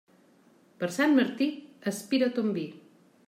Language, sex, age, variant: Catalan, female, 40-49, Central